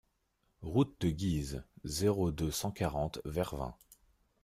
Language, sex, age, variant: French, male, 30-39, Français de métropole